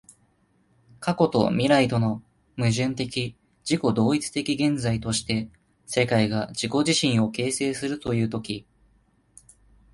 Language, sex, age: Japanese, male, 19-29